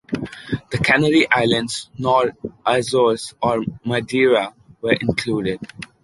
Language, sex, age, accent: English, male, 19-29, India and South Asia (India, Pakistan, Sri Lanka)